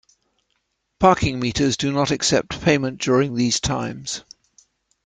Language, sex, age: English, male, 70-79